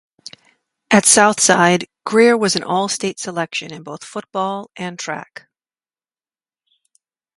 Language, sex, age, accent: English, female, 50-59, United States English